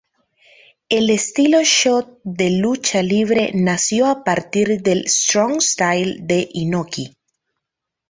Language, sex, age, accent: Spanish, female, 30-39, América central